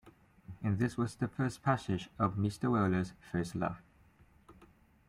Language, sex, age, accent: English, male, 19-29, England English